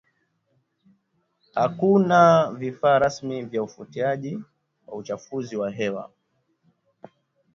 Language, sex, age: Swahili, female, 19-29